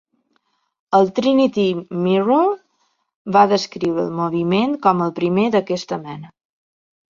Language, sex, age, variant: Catalan, female, 30-39, Balear